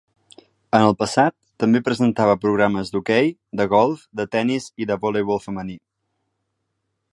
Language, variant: Catalan, Central